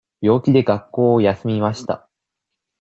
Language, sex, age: Japanese, male, 19-29